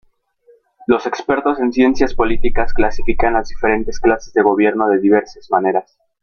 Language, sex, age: Spanish, female, 19-29